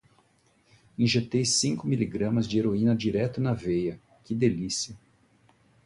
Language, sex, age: Portuguese, male, 50-59